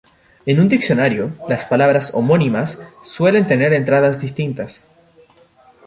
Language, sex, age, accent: Spanish, male, 19-29, Chileno: Chile, Cuyo